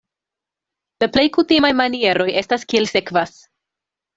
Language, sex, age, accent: Esperanto, female, 19-29, Internacia